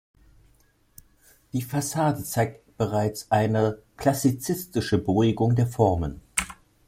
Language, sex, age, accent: German, male, 19-29, Deutschland Deutsch